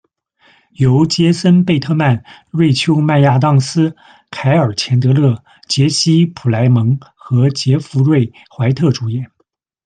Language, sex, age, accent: Chinese, male, 30-39, 出生地：山东省